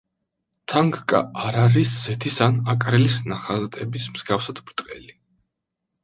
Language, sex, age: Georgian, male, 19-29